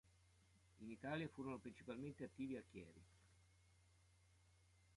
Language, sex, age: Italian, male, 50-59